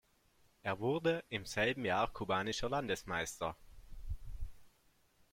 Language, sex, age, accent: German, male, 30-39, Österreichisches Deutsch